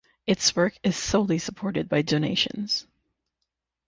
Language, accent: English, United States English; Canadian English